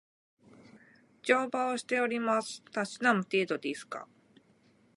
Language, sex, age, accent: Japanese, female, 30-39, 日本人